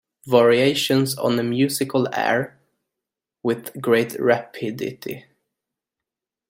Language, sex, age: English, male, 19-29